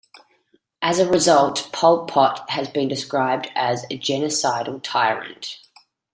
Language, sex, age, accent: English, female, 30-39, Australian English